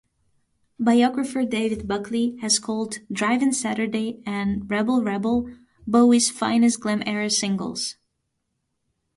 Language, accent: English, United States English